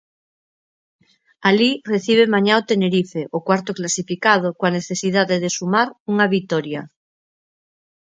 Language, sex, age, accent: Galician, female, 40-49, Normativo (estándar)